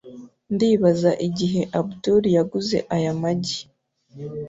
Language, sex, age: Kinyarwanda, female, 19-29